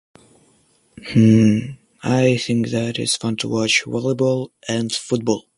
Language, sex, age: English, male, under 19